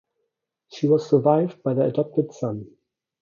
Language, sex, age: English, male, 30-39